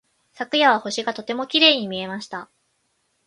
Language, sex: Japanese, female